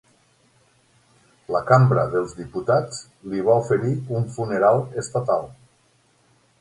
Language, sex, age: Catalan, male, 50-59